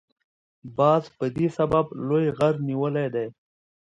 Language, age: Pashto, 30-39